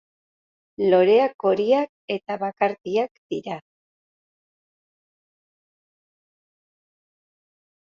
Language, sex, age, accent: Basque, female, 50-59, Erdialdekoa edo Nafarra (Gipuzkoa, Nafarroa)